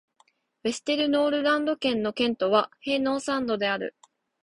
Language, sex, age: Japanese, female, 19-29